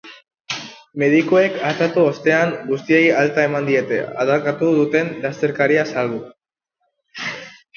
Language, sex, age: Basque, female, 30-39